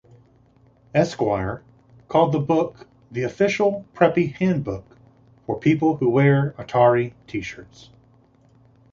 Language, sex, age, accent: English, male, 30-39, United States English